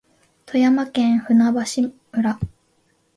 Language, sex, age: Japanese, female, 19-29